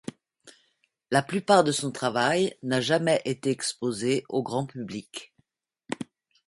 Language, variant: French, Français de métropole